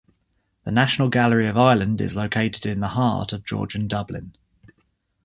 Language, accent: English, England English